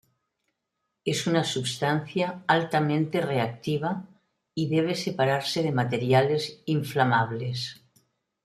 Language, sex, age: Spanish, female, 70-79